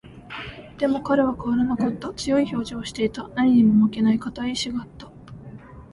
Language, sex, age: Japanese, female, 19-29